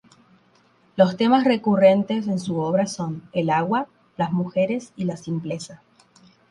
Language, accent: Spanish, Rioplatense: Argentina, Uruguay, este de Bolivia, Paraguay